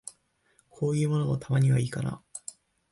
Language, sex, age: Japanese, male, 19-29